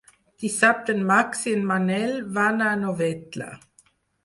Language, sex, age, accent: Catalan, female, 50-59, aprenent (recent, des d'altres llengües)